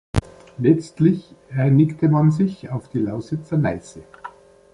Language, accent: German, Deutschland Deutsch